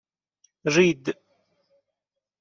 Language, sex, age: Persian, male, 30-39